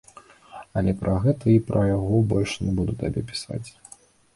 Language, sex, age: Belarusian, male, 19-29